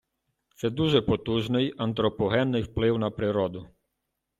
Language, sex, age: Ukrainian, male, 30-39